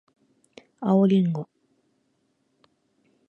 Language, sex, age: Japanese, female, 19-29